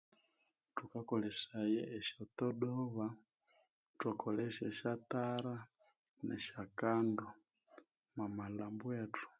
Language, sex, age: Konzo, male, 19-29